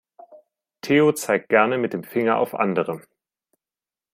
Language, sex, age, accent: German, male, 19-29, Deutschland Deutsch